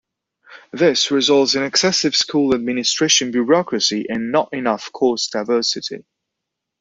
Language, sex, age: English, male, 30-39